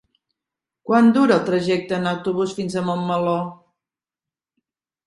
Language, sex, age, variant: Catalan, female, 19-29, Central